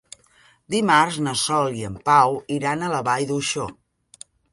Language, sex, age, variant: Catalan, female, 50-59, Central